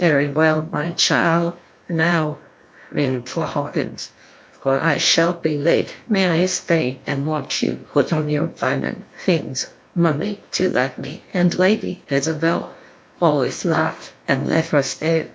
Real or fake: fake